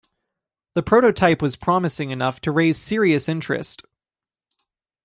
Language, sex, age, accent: English, male, 19-29, United States English